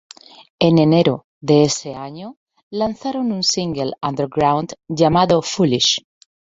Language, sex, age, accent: Spanish, female, 30-39, España: Centro-Sur peninsular (Madrid, Toledo, Castilla-La Mancha)